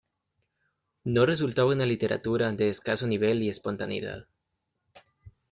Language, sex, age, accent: Spanish, male, 19-29, América central